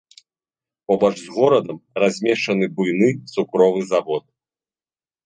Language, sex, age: Belarusian, male, 30-39